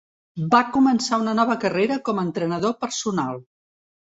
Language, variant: Catalan, Central